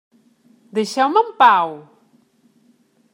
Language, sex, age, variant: Catalan, female, 40-49, Central